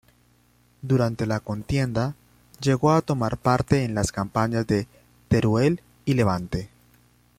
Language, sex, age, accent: Spanish, male, 19-29, Andino-Pacífico: Colombia, Perú, Ecuador, oeste de Bolivia y Venezuela andina